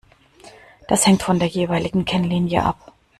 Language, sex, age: German, female, 40-49